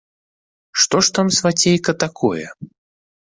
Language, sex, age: Belarusian, male, 30-39